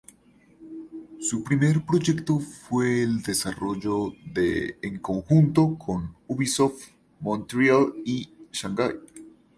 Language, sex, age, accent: Spanish, male, 19-29, Andino-Pacífico: Colombia, Perú, Ecuador, oeste de Bolivia y Venezuela andina